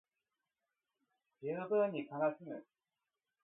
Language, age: Japanese, 30-39